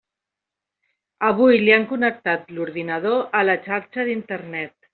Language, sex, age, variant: Catalan, female, 19-29, Central